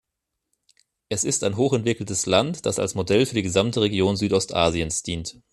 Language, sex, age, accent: German, male, 30-39, Deutschland Deutsch